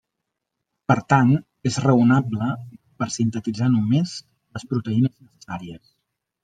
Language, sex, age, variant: Catalan, male, 40-49, Central